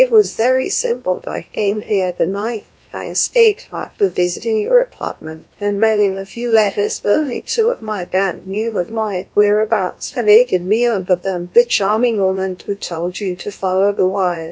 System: TTS, GlowTTS